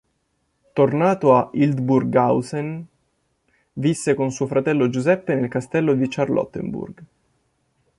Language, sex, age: Italian, male, 19-29